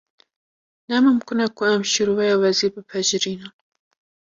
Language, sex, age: Kurdish, female, 19-29